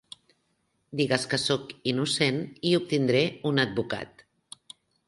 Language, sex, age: Catalan, female, 50-59